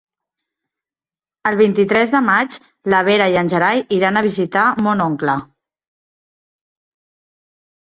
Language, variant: Catalan, Central